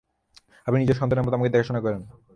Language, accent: Bengali, প্রমিত; চলিত